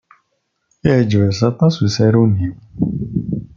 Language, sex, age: Kabyle, male, 30-39